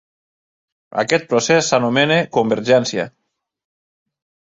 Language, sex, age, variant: Catalan, male, 30-39, Nord-Occidental